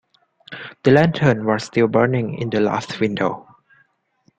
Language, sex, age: English, male, 19-29